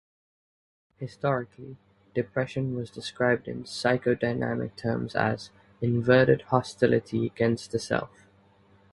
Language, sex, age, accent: English, male, 19-29, England English